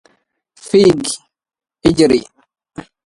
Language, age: Arabic, 19-29